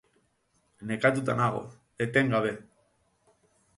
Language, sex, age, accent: Basque, male, 19-29, Mendebalekoa (Araba, Bizkaia, Gipuzkoako mendebaleko herri batzuk)